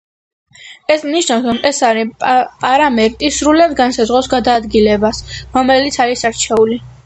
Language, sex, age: Georgian, female, under 19